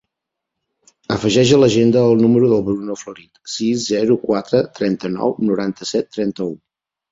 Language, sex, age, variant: Catalan, male, 40-49, Central